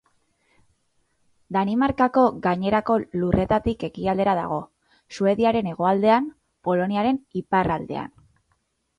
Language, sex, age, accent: Basque, female, 30-39, Mendebalekoa (Araba, Bizkaia, Gipuzkoako mendebaleko herri batzuk)